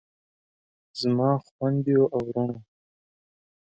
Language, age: Pashto, 19-29